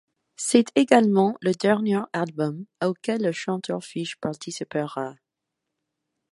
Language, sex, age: French, female, 19-29